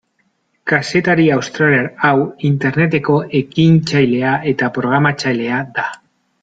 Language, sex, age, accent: Basque, male, 30-39, Mendebalekoa (Araba, Bizkaia, Gipuzkoako mendebaleko herri batzuk)